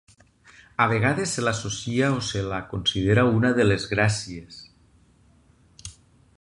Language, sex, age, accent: Catalan, male, 40-49, valencià